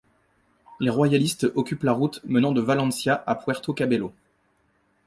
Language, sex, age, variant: French, male, 19-29, Français de métropole